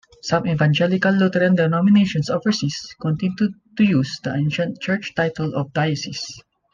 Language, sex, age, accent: English, male, 19-29, Filipino